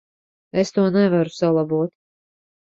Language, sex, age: Latvian, female, 40-49